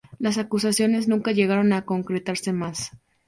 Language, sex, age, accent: Spanish, female, 19-29, México